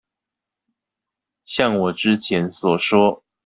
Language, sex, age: Chinese, male, 19-29